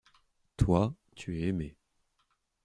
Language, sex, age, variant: French, male, 19-29, Français de métropole